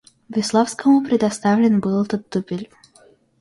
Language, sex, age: Russian, female, under 19